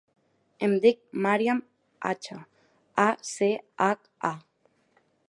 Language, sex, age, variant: Catalan, female, 19-29, Septentrional